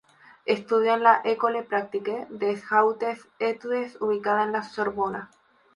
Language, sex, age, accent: Spanish, female, 19-29, España: Islas Canarias